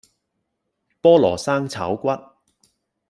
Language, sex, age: Cantonese, male, 30-39